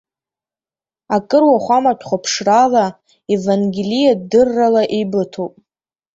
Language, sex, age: Abkhazian, female, under 19